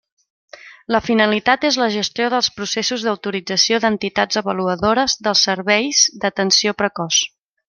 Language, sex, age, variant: Catalan, female, 30-39, Central